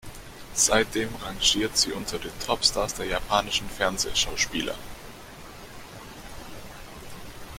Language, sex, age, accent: German, male, under 19, Deutschland Deutsch